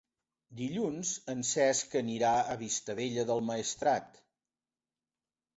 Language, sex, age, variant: Catalan, male, 60-69, Central